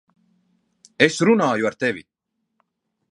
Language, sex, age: Latvian, male, 30-39